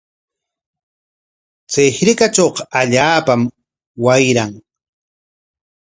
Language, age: Corongo Ancash Quechua, 40-49